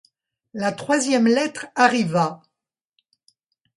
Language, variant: French, Français de métropole